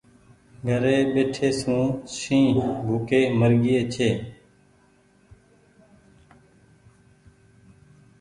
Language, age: Goaria, 19-29